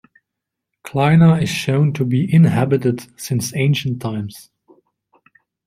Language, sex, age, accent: English, male, 30-39, England English